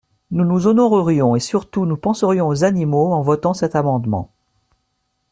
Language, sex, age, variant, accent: French, male, 40-49, Français d'Amérique du Nord, Français du Canada